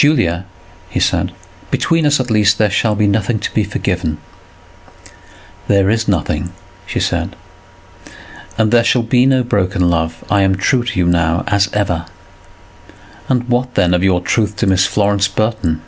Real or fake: real